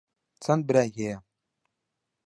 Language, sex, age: Central Kurdish, male, 19-29